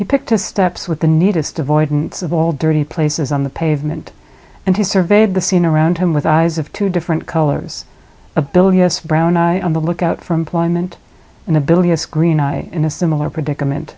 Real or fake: real